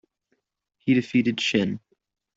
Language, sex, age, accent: English, male, under 19, United States English